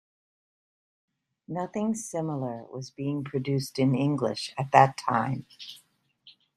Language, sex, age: English, female, 60-69